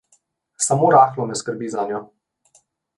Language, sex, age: Slovenian, male, 19-29